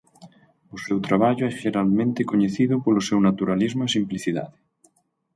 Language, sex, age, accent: Galician, male, 30-39, Normativo (estándar)